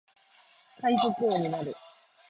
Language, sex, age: Japanese, female, under 19